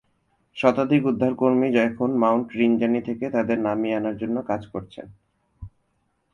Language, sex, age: Bengali, male, 19-29